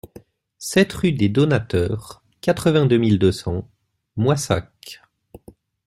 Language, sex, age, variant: French, male, 19-29, Français de métropole